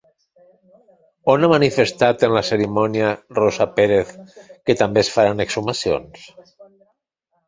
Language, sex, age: Catalan, male, 50-59